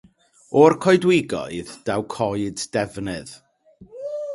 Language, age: Welsh, 30-39